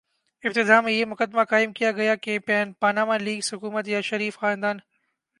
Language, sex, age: Urdu, male, 19-29